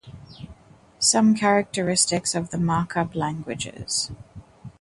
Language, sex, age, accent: English, female, 19-29, Southern African (South Africa, Zimbabwe, Namibia)